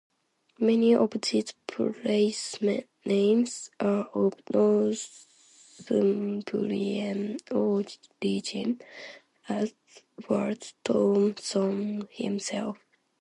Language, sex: English, female